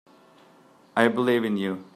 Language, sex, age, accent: English, male, 30-39, United States English